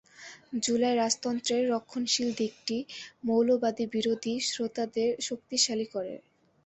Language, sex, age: Bengali, female, 19-29